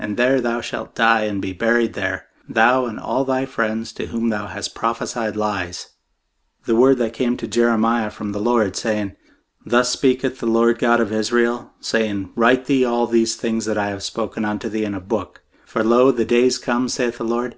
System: none